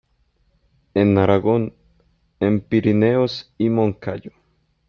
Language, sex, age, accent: Spanish, male, 19-29, México